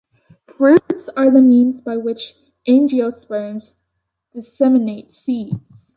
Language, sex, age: English, female, under 19